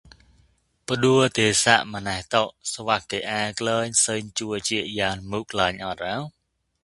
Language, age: Mon, 30-39